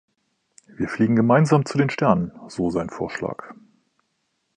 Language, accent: German, Deutschland Deutsch